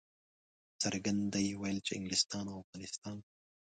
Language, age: Pashto, 19-29